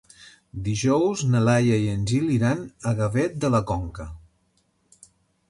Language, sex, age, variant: Catalan, male, 50-59, Central